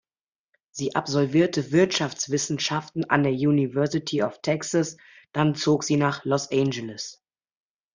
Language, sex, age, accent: German, male, under 19, Deutschland Deutsch